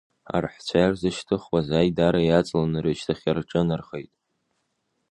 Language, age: Abkhazian, under 19